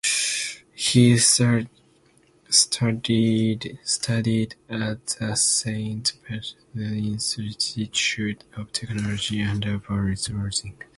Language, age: English, under 19